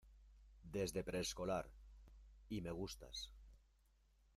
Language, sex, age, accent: Spanish, male, 40-49, España: Norte peninsular (Asturias, Castilla y León, Cantabria, País Vasco, Navarra, Aragón, La Rioja, Guadalajara, Cuenca)